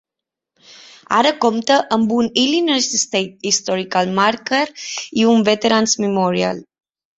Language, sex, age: Catalan, female, 30-39